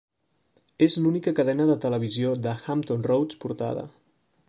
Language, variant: Catalan, Central